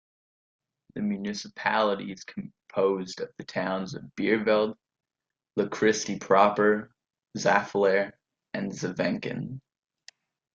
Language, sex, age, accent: English, male, under 19, United States English